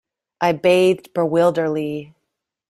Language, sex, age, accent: English, female, 40-49, United States English